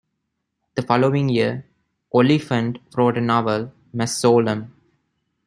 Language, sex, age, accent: English, male, 19-29, India and South Asia (India, Pakistan, Sri Lanka)